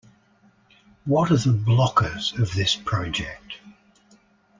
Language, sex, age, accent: English, male, 60-69, Australian English